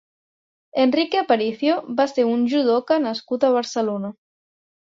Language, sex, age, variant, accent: Catalan, female, 19-29, Central, Barceloní